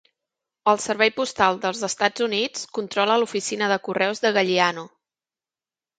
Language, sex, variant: Catalan, female, Central